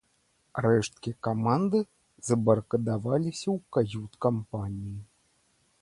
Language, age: Belarusian, 30-39